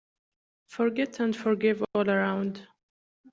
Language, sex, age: English, female, 19-29